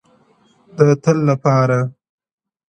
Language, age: Pashto, under 19